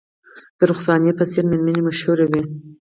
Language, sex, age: Pashto, female, 19-29